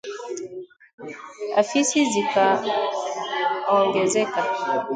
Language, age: Swahili, 19-29